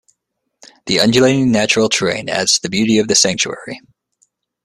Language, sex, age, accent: English, male, 30-39, United States English